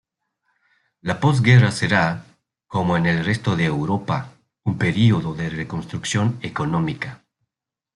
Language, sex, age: Spanish, male, 30-39